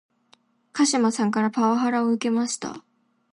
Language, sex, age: Japanese, female, under 19